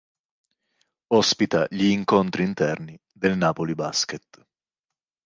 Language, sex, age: Italian, male, 19-29